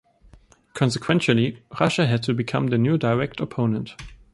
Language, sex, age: English, male, under 19